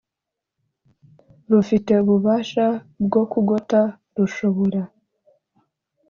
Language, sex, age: Kinyarwanda, male, 19-29